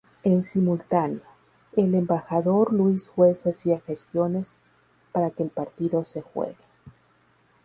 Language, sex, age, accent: Spanish, female, 30-39, México